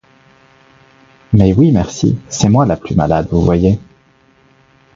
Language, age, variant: French, 30-39, Français de métropole